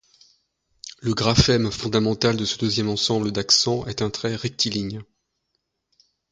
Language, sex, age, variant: French, male, 40-49, Français de métropole